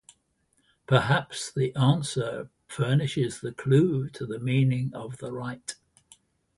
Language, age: English, 80-89